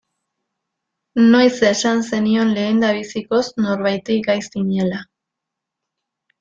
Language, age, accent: Basque, 19-29, Erdialdekoa edo Nafarra (Gipuzkoa, Nafarroa)